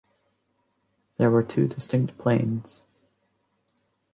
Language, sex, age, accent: English, female, 19-29, Scottish English